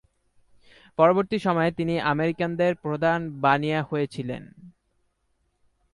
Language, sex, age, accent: Bengali, male, 19-29, Standard Bengali